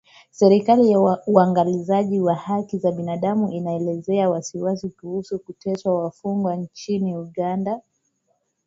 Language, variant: Swahili, Kiswahili cha Bara ya Kenya